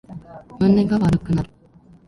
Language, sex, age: Japanese, female, 19-29